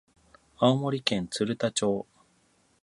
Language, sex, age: Japanese, male, 40-49